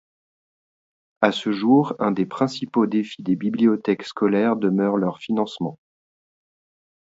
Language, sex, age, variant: French, male, 40-49, Français de métropole